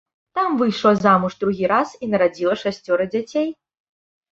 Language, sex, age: Belarusian, female, 30-39